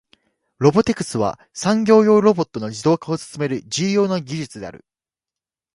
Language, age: Japanese, 19-29